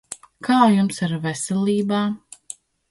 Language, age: Latvian, 30-39